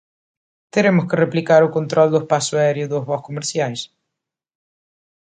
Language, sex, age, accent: Galician, female, 30-39, Atlántico (seseo e gheada)